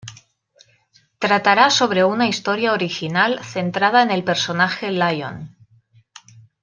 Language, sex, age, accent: Spanish, female, 30-39, España: Norte peninsular (Asturias, Castilla y León, Cantabria, País Vasco, Navarra, Aragón, La Rioja, Guadalajara, Cuenca)